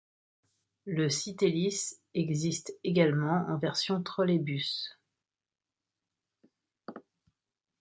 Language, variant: French, Français de métropole